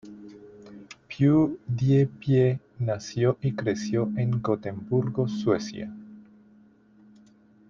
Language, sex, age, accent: Spanish, male, 30-39, Andino-Pacífico: Colombia, Perú, Ecuador, oeste de Bolivia y Venezuela andina